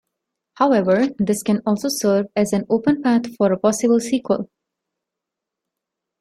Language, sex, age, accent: English, female, 30-39, India and South Asia (India, Pakistan, Sri Lanka)